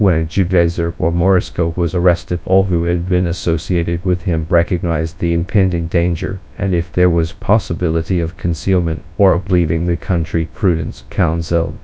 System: TTS, GradTTS